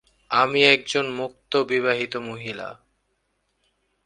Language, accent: Bengali, শুদ্ধ